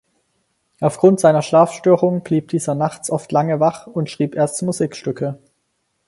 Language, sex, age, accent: German, male, under 19, Deutschland Deutsch